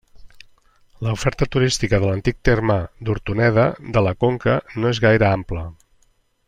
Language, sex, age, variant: Catalan, male, 50-59, Central